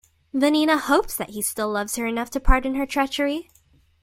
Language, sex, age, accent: English, female, under 19, United States English